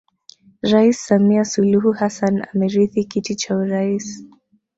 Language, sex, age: Swahili, female, 19-29